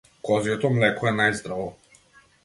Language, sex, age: Macedonian, male, 19-29